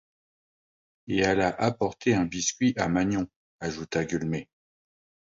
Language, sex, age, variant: French, male, 50-59, Français de métropole